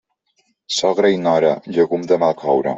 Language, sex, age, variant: Catalan, male, 50-59, Central